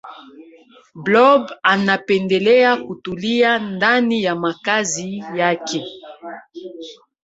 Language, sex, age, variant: Swahili, male, 40-49, Kiswahili cha Bara ya Tanzania